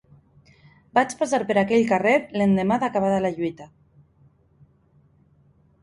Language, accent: Catalan, valencià